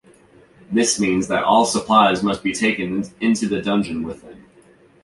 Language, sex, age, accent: English, male, 19-29, United States English